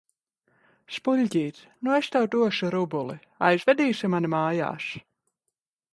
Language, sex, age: Latvian, female, 30-39